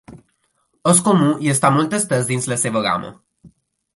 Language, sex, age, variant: Catalan, male, under 19, Balear